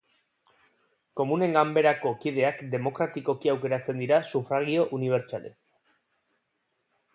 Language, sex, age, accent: Basque, male, 30-39, Erdialdekoa edo Nafarra (Gipuzkoa, Nafarroa)